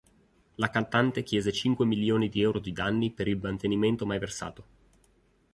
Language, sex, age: Italian, male, 30-39